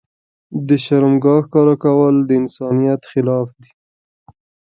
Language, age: Pashto, 19-29